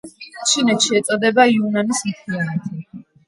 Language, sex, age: Georgian, female, under 19